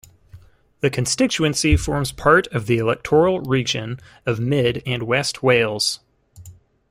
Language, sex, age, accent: English, male, 19-29, United States English